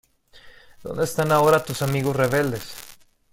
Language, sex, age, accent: Spanish, male, 19-29, México